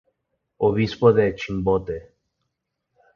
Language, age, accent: Spanish, 40-49, México